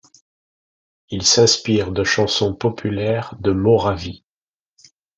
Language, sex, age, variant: French, male, 50-59, Français de métropole